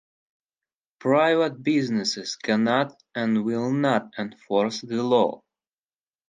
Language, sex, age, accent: English, male, 19-29, Russian